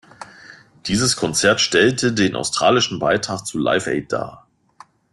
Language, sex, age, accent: German, male, 40-49, Deutschland Deutsch